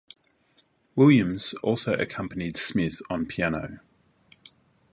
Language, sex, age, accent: English, male, 50-59, Australian English